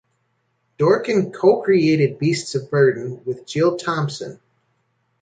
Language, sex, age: English, male, 40-49